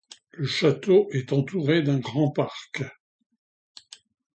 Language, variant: French, Français de métropole